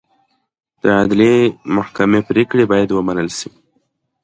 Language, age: Pashto, 19-29